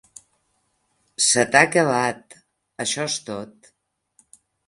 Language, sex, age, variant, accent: Catalan, female, 60-69, Balear, mallorquí